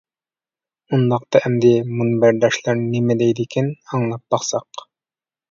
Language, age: Uyghur, 19-29